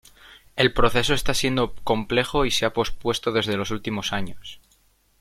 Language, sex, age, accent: Spanish, male, 19-29, España: Norte peninsular (Asturias, Castilla y León, Cantabria, País Vasco, Navarra, Aragón, La Rioja, Guadalajara, Cuenca)